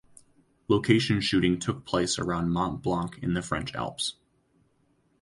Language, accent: English, United States English